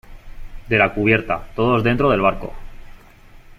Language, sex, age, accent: Spanish, male, 19-29, España: Centro-Sur peninsular (Madrid, Toledo, Castilla-La Mancha)